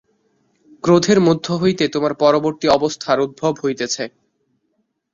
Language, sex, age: Bengali, male, under 19